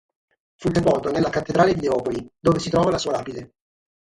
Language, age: Italian, 40-49